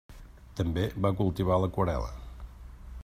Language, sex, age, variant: Catalan, male, 50-59, Central